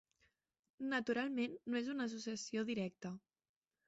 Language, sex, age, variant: Catalan, female, 19-29, Central